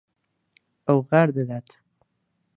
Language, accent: Central Kurdish, سۆرانی